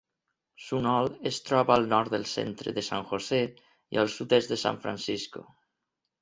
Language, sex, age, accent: Catalan, male, 50-59, valencià